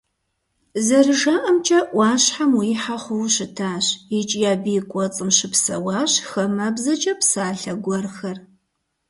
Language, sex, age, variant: Kabardian, female, 40-49, Адыгэбзэ (Къэбэрдей, Кирил, Урысей)